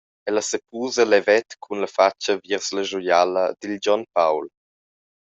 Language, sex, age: Romansh, male, under 19